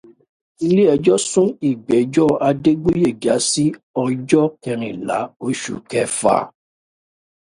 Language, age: Yoruba, 50-59